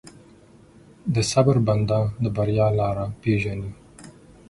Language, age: Pashto, 30-39